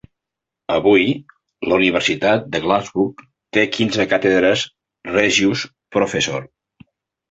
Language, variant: Catalan, Central